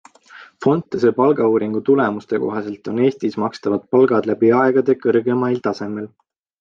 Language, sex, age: Estonian, male, 19-29